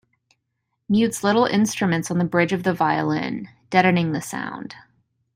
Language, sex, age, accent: English, female, 30-39, United States English